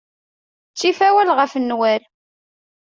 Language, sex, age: Kabyle, female, 19-29